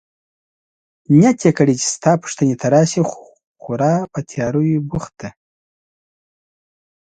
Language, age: Pashto, 30-39